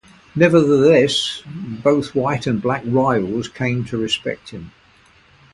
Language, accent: English, England English